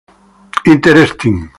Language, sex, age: English, male, 60-69